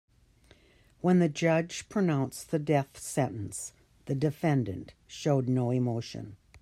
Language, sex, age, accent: English, female, 60-69, United States English